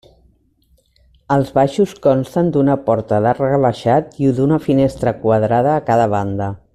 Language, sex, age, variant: Catalan, female, 50-59, Central